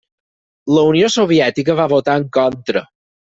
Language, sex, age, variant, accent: Catalan, male, 30-39, Balear, mallorquí